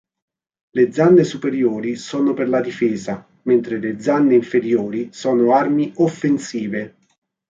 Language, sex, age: Italian, male, 40-49